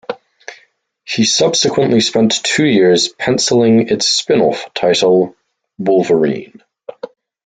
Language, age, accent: English, 19-29, Irish English